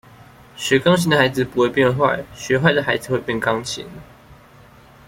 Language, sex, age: Chinese, male, 19-29